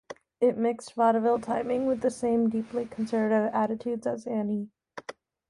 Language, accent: English, United States English